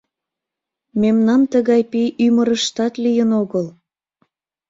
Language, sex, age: Mari, female, 19-29